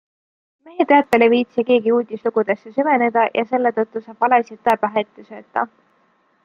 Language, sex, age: Estonian, female, 19-29